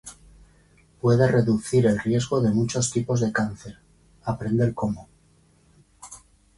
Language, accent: Spanish, España: Centro-Sur peninsular (Madrid, Toledo, Castilla-La Mancha)